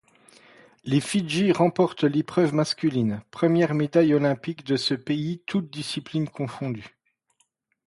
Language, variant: French, Français de métropole